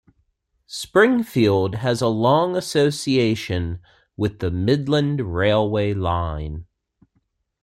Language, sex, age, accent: English, male, 40-49, United States English